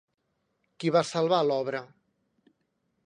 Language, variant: Catalan, Central